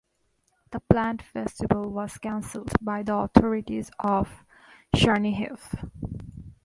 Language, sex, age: English, female, 19-29